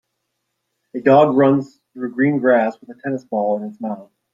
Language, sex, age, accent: English, male, 40-49, United States English